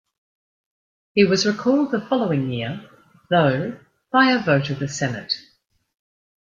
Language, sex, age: English, female, 50-59